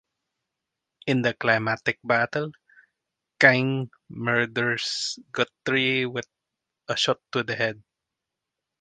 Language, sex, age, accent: English, male, 40-49, Filipino